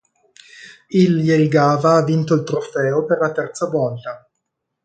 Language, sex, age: Italian, male, 40-49